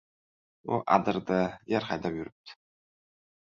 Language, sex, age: Uzbek, male, 19-29